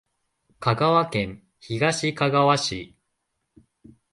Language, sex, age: Japanese, male, 19-29